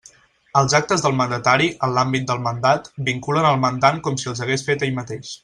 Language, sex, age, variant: Catalan, male, 19-29, Central